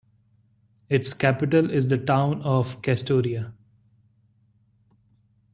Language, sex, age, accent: English, male, 19-29, India and South Asia (India, Pakistan, Sri Lanka)